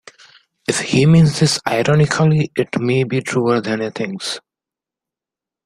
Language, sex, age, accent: English, male, 19-29, India and South Asia (India, Pakistan, Sri Lanka)